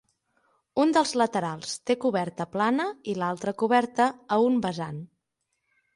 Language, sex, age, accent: Catalan, female, 19-29, nord-occidental; septentrional